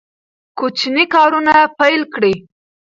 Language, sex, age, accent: Pashto, female, under 19, کندهاری لهجه